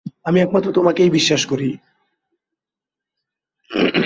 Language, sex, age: Bengali, male, 19-29